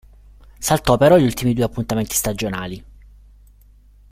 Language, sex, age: Italian, male, 30-39